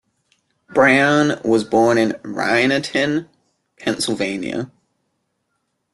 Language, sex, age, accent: English, male, 19-29, Australian English